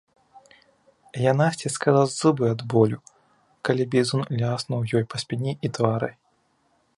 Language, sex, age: Belarusian, male, 30-39